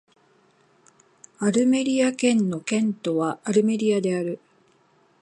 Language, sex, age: Japanese, female, 60-69